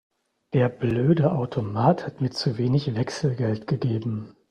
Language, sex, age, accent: German, male, 30-39, Deutschland Deutsch